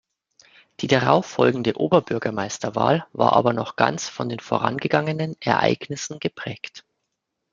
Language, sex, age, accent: German, male, 30-39, Deutschland Deutsch